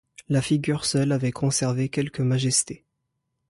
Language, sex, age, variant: French, male, 19-29, Français du nord de l'Afrique